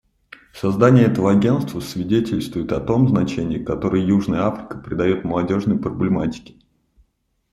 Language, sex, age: Russian, male, 30-39